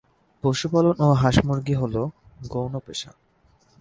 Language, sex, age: Bengali, male, 19-29